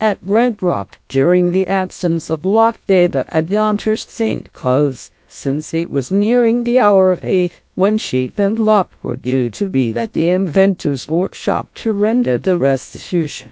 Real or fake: fake